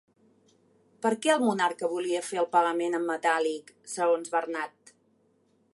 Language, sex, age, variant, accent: Catalan, female, 40-49, Central, central